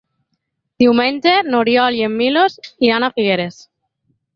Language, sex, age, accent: Catalan, female, 30-39, nord-oriental